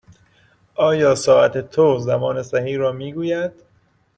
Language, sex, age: Persian, male, 30-39